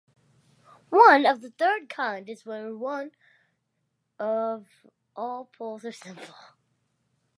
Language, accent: English, England English